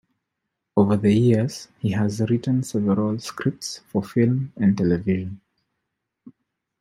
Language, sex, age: English, male, 30-39